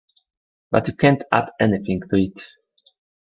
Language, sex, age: English, male, 19-29